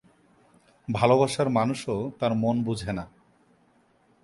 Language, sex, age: Bengali, male, 30-39